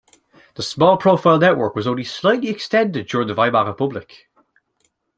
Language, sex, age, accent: English, male, 19-29, Irish English